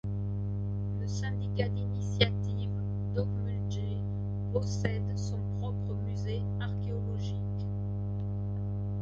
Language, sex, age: French, female, 60-69